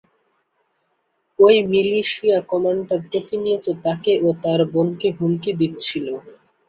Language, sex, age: Bengali, male, 19-29